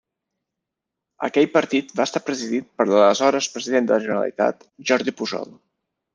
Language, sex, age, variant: Catalan, male, 30-39, Balear